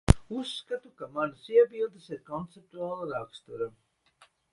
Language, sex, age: Latvian, male, 50-59